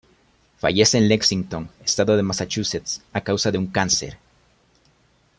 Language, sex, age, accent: Spanish, male, under 19, Andino-Pacífico: Colombia, Perú, Ecuador, oeste de Bolivia y Venezuela andina